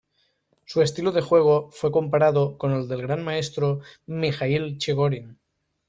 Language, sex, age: Spanish, male, 30-39